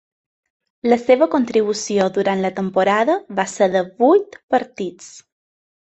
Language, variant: Catalan, Balear